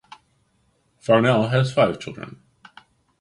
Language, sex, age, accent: English, male, 50-59, Canadian English